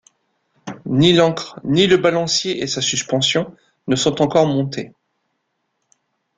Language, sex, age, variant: French, male, 40-49, Français de métropole